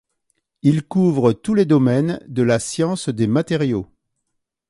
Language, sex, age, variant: French, male, 60-69, Français de métropole